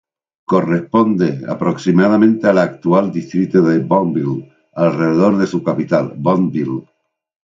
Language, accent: Spanish, España: Sur peninsular (Andalucia, Extremadura, Murcia)